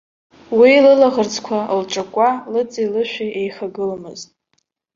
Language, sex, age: Abkhazian, male, under 19